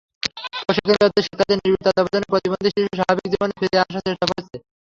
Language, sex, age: Bengali, male, under 19